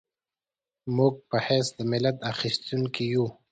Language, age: Pashto, 19-29